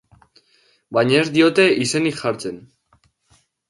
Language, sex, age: Basque, male, under 19